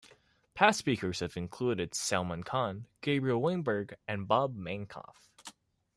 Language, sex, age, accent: English, male, under 19, Hong Kong English